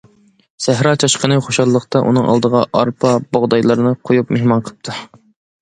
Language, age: Uyghur, 19-29